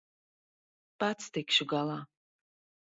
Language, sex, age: Latvian, female, 40-49